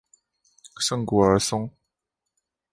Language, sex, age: Chinese, male, 19-29